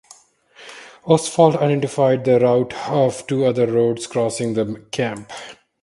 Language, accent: English, India and South Asia (India, Pakistan, Sri Lanka)